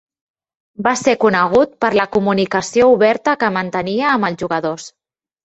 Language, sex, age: Catalan, female, 30-39